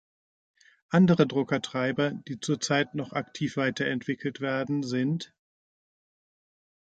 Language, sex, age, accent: German, male, 50-59, Deutschland Deutsch